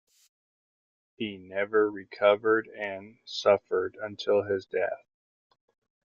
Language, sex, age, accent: English, male, 30-39, United States English